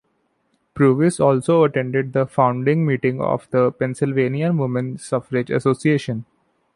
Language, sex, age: English, male, 19-29